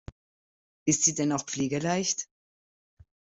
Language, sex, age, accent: German, female, 30-39, Deutschland Deutsch